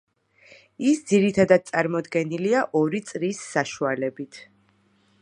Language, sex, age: Georgian, female, 40-49